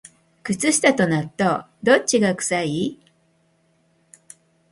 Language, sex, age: Japanese, female, 70-79